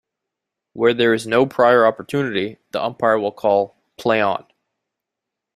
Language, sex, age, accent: English, male, 19-29, United States English